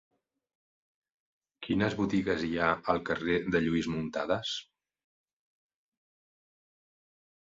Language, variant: Catalan, Central